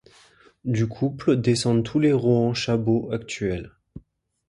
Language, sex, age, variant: French, male, 19-29, Français de métropole